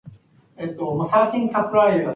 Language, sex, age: English, female, 19-29